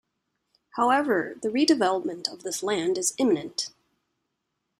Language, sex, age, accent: English, female, 19-29, Canadian English